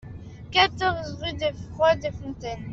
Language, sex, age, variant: French, male, 40-49, Français de métropole